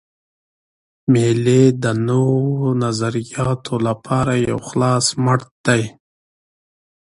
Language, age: Pashto, 30-39